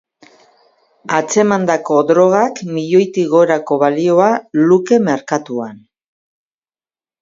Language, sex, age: Basque, female, 60-69